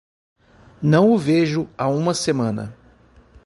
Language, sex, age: Portuguese, male, 40-49